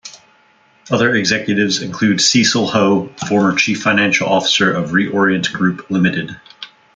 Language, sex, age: English, male, 40-49